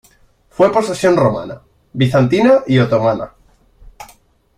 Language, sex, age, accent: Spanish, male, under 19, España: Centro-Sur peninsular (Madrid, Toledo, Castilla-La Mancha)